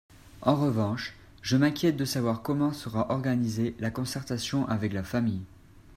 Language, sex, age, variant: French, male, 19-29, Français de métropole